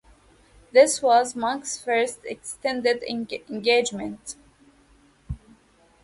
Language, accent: English, United States English